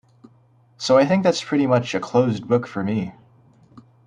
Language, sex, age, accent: English, male, 19-29, United States English